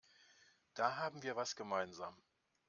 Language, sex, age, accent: German, male, 60-69, Deutschland Deutsch